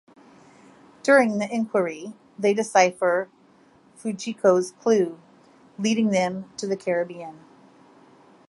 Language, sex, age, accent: English, female, 40-49, United States English